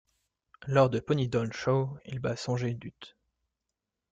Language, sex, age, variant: French, male, 19-29, Français de métropole